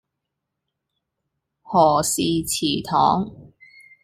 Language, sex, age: Cantonese, female, 19-29